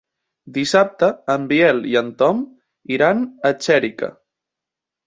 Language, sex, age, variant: Catalan, male, 19-29, Central